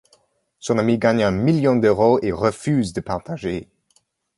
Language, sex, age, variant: French, male, 19-29, Français de métropole